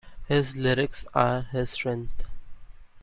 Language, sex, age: English, male, 19-29